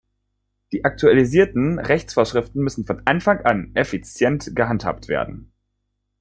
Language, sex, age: German, male, 19-29